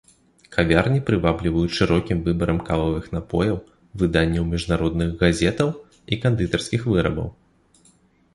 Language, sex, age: Belarusian, male, 19-29